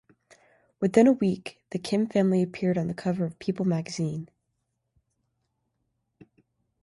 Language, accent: English, United States English